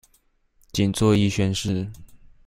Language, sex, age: Chinese, male, 19-29